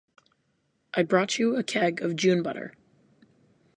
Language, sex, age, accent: English, female, 19-29, United States English